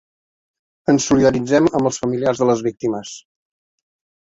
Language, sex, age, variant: Catalan, male, 40-49, Central